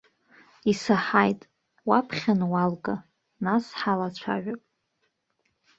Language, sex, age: Abkhazian, female, 19-29